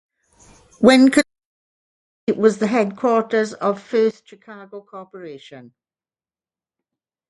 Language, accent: English, Welsh English